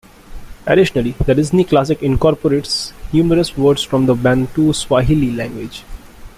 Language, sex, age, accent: English, male, 19-29, India and South Asia (India, Pakistan, Sri Lanka)